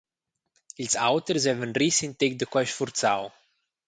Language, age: Romansh, 30-39